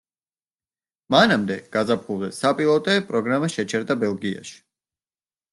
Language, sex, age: Georgian, male, 19-29